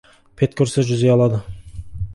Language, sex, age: Kazakh, male, 19-29